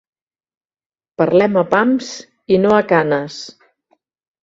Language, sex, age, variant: Catalan, female, 60-69, Central